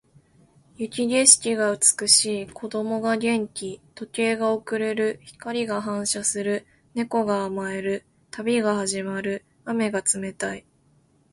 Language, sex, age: Japanese, female, 19-29